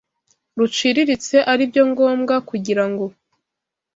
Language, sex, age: Kinyarwanda, female, 19-29